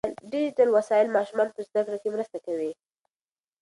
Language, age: Pashto, 19-29